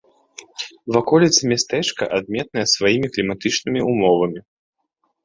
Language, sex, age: Belarusian, male, 19-29